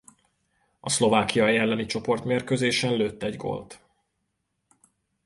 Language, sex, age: Hungarian, male, 30-39